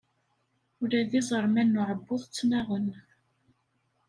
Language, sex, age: Kabyle, female, 30-39